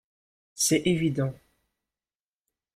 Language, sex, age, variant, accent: French, male, 19-29, Français des départements et régions d'outre-mer, Français de La Réunion